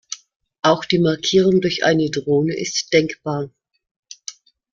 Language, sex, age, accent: German, female, 60-69, Deutschland Deutsch